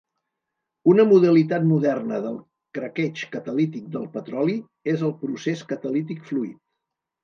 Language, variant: Catalan, Central